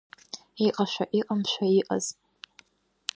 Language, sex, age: Abkhazian, female, under 19